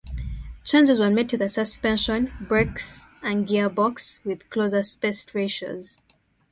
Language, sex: English, female